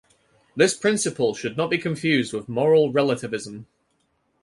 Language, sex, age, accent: English, male, 19-29, England English